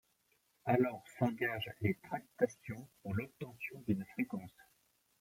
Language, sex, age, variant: French, male, 40-49, Français de métropole